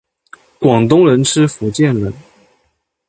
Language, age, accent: Chinese, 19-29, 出生地：江西省